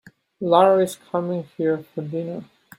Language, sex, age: English, male, 30-39